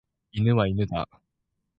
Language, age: Japanese, 19-29